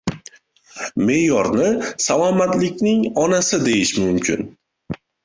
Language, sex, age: Uzbek, male, 19-29